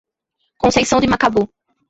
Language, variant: Portuguese, Portuguese (Brasil)